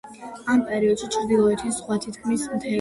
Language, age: Georgian, under 19